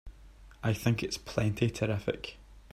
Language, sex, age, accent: English, male, 19-29, Scottish English